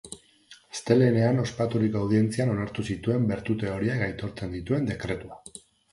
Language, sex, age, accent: Basque, male, 30-39, Mendebalekoa (Araba, Bizkaia, Gipuzkoako mendebaleko herri batzuk)